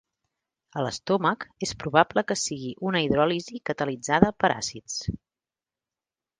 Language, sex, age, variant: Catalan, female, 40-49, Central